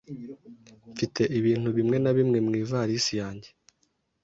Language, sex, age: Kinyarwanda, male, 30-39